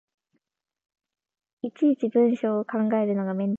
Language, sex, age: Japanese, female, under 19